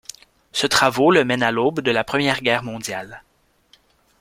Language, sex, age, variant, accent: French, male, 19-29, Français d'Amérique du Nord, Français du Canada